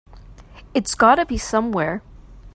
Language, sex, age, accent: English, female, 19-29, United States English